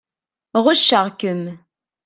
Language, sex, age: Kabyle, female, 30-39